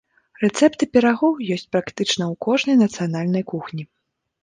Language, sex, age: Belarusian, female, 19-29